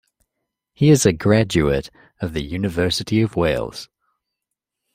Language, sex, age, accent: English, male, 30-39, Australian English